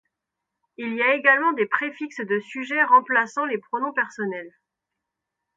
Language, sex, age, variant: French, female, 19-29, Français de métropole